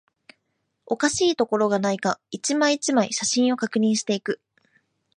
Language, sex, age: Japanese, female, 19-29